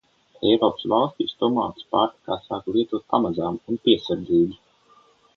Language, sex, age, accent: Latvian, male, under 19, Vidus dialekts